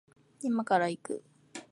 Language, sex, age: Japanese, female, 19-29